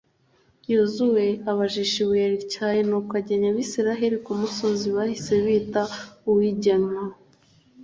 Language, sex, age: Kinyarwanda, female, 19-29